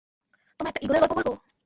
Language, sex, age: Bengali, female, 19-29